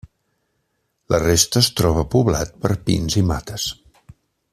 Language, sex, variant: Catalan, male, Central